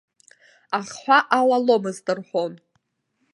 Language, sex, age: Abkhazian, female, 19-29